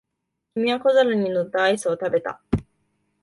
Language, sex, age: Japanese, female, 19-29